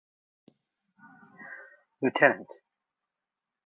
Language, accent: English, United States English